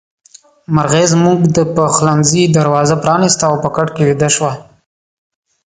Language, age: Pashto, 19-29